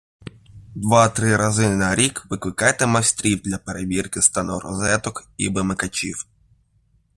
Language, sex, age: Ukrainian, male, under 19